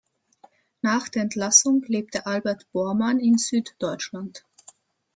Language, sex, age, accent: German, female, 19-29, Österreichisches Deutsch